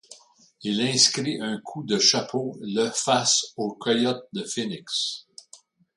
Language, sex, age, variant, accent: French, male, 70-79, Français d'Amérique du Nord, Français du Canada